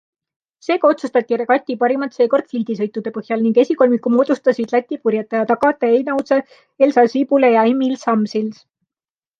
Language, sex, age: Estonian, female, 30-39